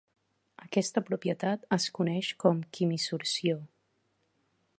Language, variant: Catalan, Central